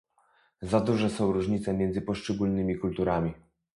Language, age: Polish, 19-29